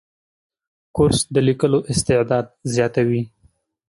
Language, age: Pashto, 19-29